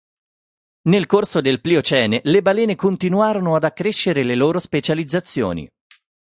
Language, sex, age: Italian, male, 30-39